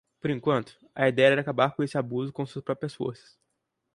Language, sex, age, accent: Portuguese, male, 19-29, Mineiro